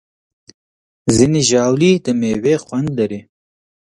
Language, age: Pashto, 19-29